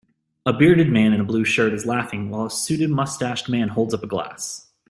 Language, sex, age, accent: English, male, 19-29, United States English